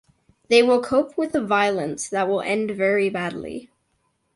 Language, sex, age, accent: English, male, under 19, Canadian English